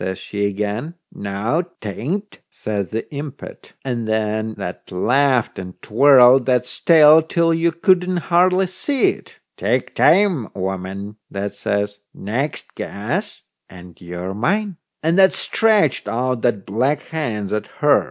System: none